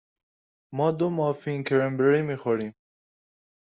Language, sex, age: Persian, male, under 19